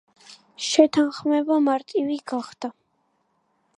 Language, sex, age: Georgian, female, 19-29